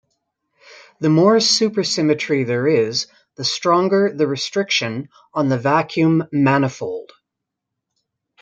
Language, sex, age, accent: English, female, 50-59, Canadian English